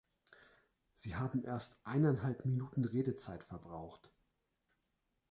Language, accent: German, Deutschland Deutsch